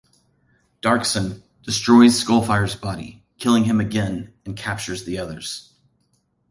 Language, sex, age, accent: English, male, 40-49, United States English